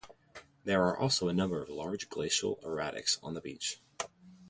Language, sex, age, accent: English, male, 19-29, United States English